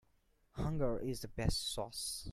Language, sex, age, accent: English, male, 19-29, India and South Asia (India, Pakistan, Sri Lanka)